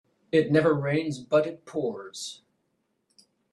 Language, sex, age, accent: English, male, 60-69, Canadian English